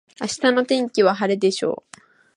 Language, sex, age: Japanese, female, under 19